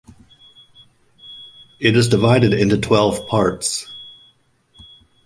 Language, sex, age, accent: English, male, 40-49, United States English